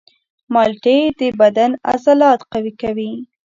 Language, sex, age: Pashto, female, under 19